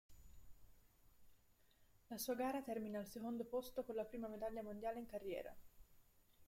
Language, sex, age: Italian, female, 19-29